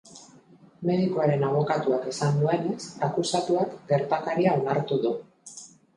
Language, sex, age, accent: Basque, female, 19-29, Mendebalekoa (Araba, Bizkaia, Gipuzkoako mendebaleko herri batzuk)